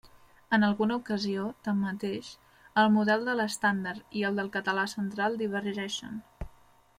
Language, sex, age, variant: Catalan, female, 19-29, Central